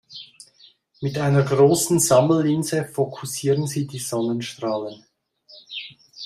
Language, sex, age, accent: German, male, 50-59, Schweizerdeutsch